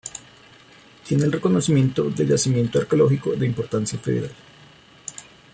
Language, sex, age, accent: Spanish, male, 30-39, Andino-Pacífico: Colombia, Perú, Ecuador, oeste de Bolivia y Venezuela andina